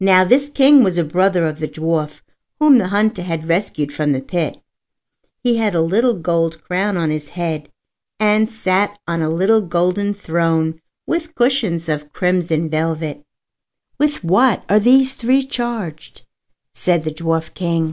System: none